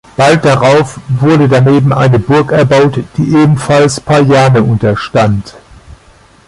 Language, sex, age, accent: German, male, 50-59, Deutschland Deutsch